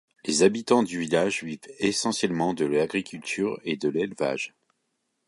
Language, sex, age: French, male, 40-49